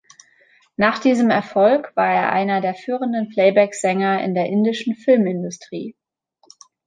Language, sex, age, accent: German, female, 19-29, Deutschland Deutsch